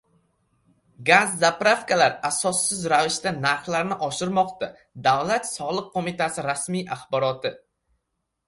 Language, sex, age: Uzbek, male, 19-29